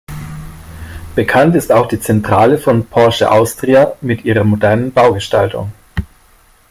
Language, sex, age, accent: German, male, 40-49, Deutschland Deutsch